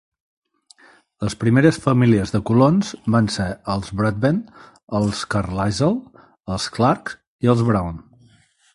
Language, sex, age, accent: Catalan, male, 40-49, Empordanès